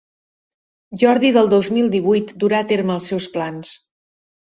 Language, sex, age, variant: Catalan, female, 40-49, Central